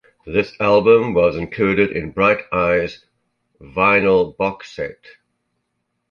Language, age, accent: English, 60-69, Southern African (South Africa, Zimbabwe, Namibia)